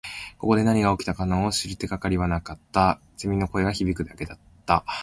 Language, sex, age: Japanese, male, 19-29